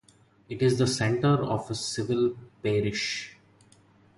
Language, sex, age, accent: English, male, 30-39, India and South Asia (India, Pakistan, Sri Lanka)